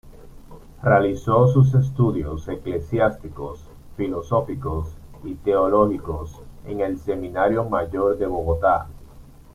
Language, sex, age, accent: Spanish, male, 19-29, Caribe: Cuba, Venezuela, Puerto Rico, República Dominicana, Panamá, Colombia caribeña, México caribeño, Costa del golfo de México